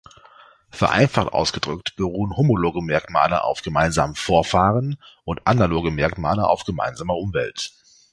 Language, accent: German, Deutschland Deutsch